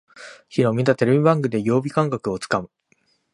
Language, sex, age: Japanese, male, 19-29